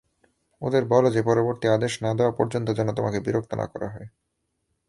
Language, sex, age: Bengali, male, 19-29